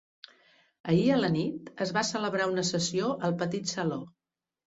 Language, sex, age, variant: Catalan, female, 60-69, Central